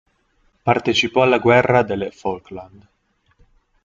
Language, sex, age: Italian, male, 19-29